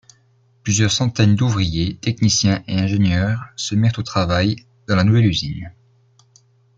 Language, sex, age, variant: French, male, 19-29, Français de métropole